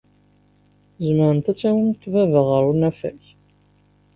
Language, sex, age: Kabyle, male, 19-29